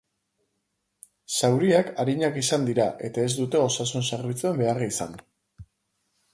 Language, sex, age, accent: Basque, male, 30-39, Mendebalekoa (Araba, Bizkaia, Gipuzkoako mendebaleko herri batzuk)